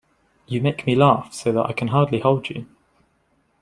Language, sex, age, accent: English, male, 19-29, England English